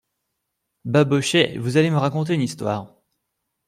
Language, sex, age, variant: French, male, 19-29, Français de métropole